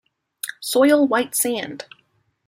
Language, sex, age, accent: English, female, 19-29, United States English